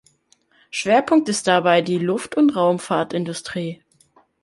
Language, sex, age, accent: German, male, under 19, Deutschland Deutsch